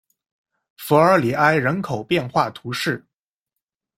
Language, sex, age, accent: Chinese, male, 19-29, 出生地：江苏省